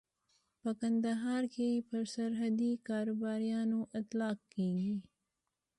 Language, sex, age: Pashto, female, 19-29